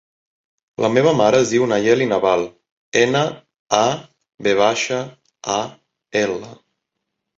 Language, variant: Catalan, Central